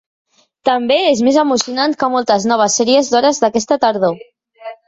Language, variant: Catalan, Central